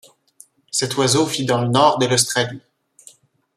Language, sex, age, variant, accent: French, male, 19-29, Français d'Amérique du Nord, Français du Canada